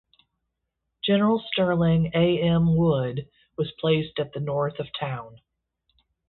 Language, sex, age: English, female, 50-59